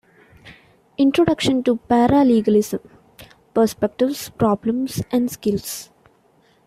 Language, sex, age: English, female, 19-29